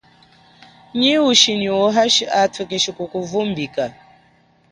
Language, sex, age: Chokwe, female, 19-29